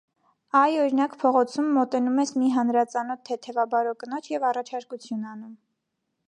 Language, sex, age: Armenian, female, 19-29